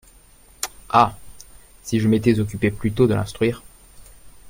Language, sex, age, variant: French, male, 19-29, Français de métropole